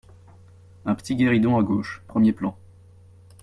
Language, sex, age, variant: French, male, 30-39, Français de métropole